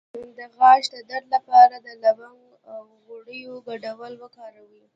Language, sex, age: Pashto, female, under 19